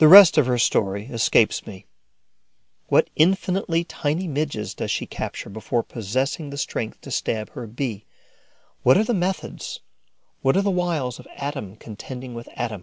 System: none